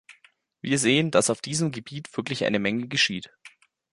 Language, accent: German, Deutschland Deutsch